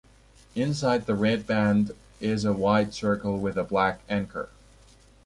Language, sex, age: English, male, 19-29